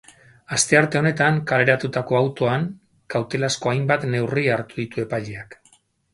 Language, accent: Basque, Mendebalekoa (Araba, Bizkaia, Gipuzkoako mendebaleko herri batzuk)